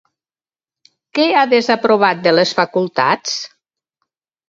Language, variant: Catalan, Central